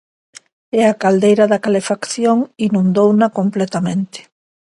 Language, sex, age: Galician, female, 50-59